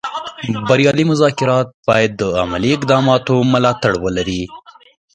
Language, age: Pashto, 19-29